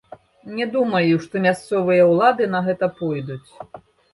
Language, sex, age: Belarusian, female, 60-69